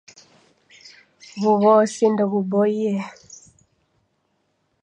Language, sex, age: Taita, female, 60-69